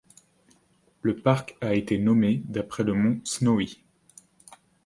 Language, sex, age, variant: French, male, 30-39, Français de métropole